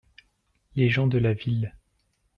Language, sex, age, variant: French, male, 30-39, Français de métropole